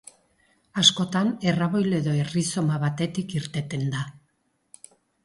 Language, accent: Basque, Erdialdekoa edo Nafarra (Gipuzkoa, Nafarroa)